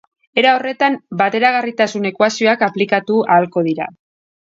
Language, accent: Basque, Mendebalekoa (Araba, Bizkaia, Gipuzkoako mendebaleko herri batzuk)